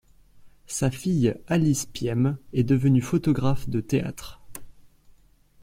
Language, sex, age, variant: French, male, under 19, Français de métropole